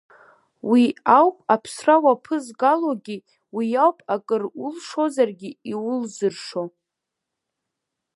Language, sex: Abkhazian, female